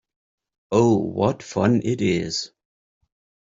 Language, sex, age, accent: English, male, 40-49, England English